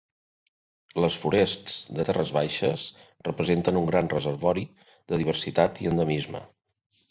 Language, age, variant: Catalan, 70-79, Central